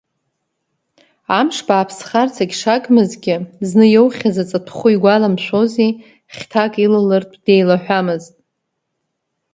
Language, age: Abkhazian, 30-39